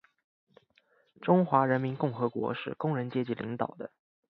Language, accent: Chinese, 出生地：浙江省